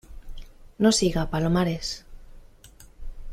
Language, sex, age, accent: Spanish, female, 30-39, España: Norte peninsular (Asturias, Castilla y León, Cantabria, País Vasco, Navarra, Aragón, La Rioja, Guadalajara, Cuenca)